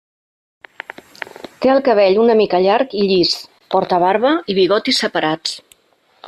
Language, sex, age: Catalan, female, 50-59